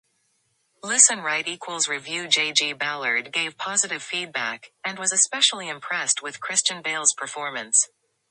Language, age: English, under 19